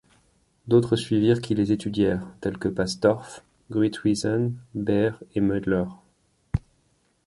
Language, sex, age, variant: French, male, 30-39, Français de métropole